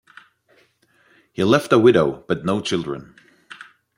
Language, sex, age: English, male, 30-39